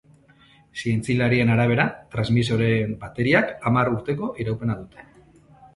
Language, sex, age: Basque, male, 40-49